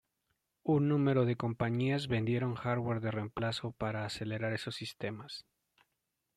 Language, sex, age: Spanish, male, 30-39